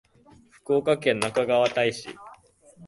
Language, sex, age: Japanese, male, 19-29